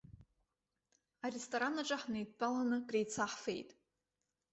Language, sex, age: Abkhazian, female, 30-39